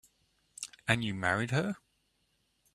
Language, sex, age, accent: English, male, 30-39, England English